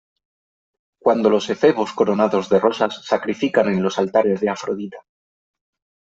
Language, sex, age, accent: Spanish, male, 19-29, España: Centro-Sur peninsular (Madrid, Toledo, Castilla-La Mancha)